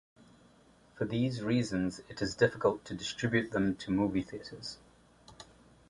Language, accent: English, England English